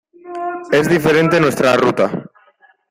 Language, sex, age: Spanish, male, 19-29